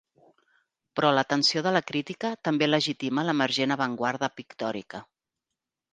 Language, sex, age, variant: Catalan, female, 40-49, Central